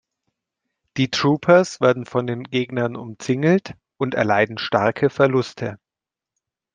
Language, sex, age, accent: German, male, 30-39, Deutschland Deutsch